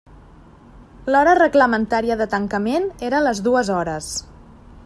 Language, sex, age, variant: Catalan, female, 30-39, Central